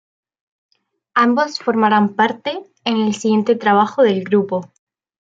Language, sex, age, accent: Spanish, female, 19-29, España: Sur peninsular (Andalucia, Extremadura, Murcia)